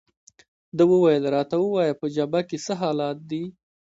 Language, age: Pashto, 30-39